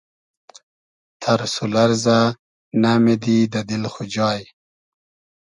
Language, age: Hazaragi, 30-39